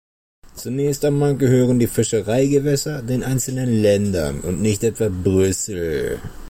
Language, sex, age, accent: German, male, 40-49, Deutschland Deutsch